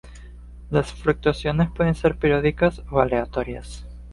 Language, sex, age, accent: Spanish, male, 19-29, Caribe: Cuba, Venezuela, Puerto Rico, República Dominicana, Panamá, Colombia caribeña, México caribeño, Costa del golfo de México